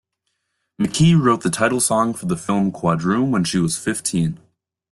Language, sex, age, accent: English, male, 19-29, United States English